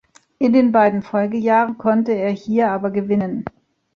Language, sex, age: German, female, 40-49